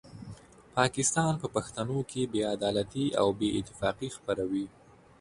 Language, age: Pashto, under 19